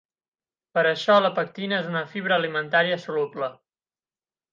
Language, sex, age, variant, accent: Catalan, male, 19-29, Central, central